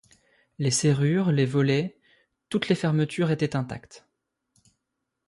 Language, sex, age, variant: French, male, 19-29, Français de métropole